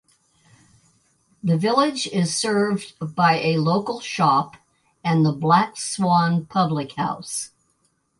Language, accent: English, United States English